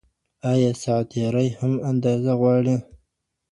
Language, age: Pashto, 19-29